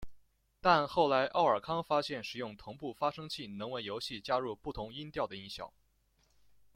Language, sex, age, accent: Chinese, male, under 19, 出生地：湖北省